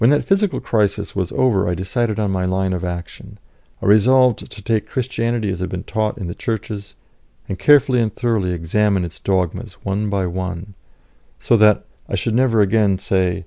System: none